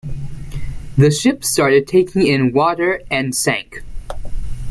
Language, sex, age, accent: English, male, 19-29, United States English